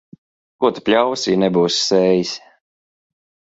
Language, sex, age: Latvian, male, 30-39